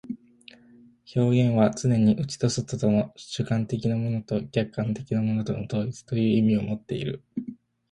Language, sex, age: Japanese, male, under 19